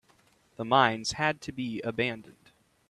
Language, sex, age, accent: English, male, 19-29, United States English